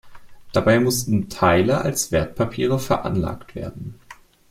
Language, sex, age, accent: German, male, 19-29, Deutschland Deutsch